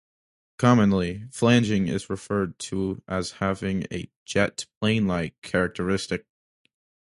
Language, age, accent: English, under 19, United States English